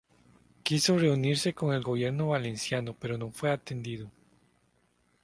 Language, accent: Spanish, América central